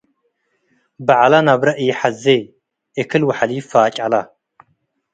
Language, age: Tigre, 19-29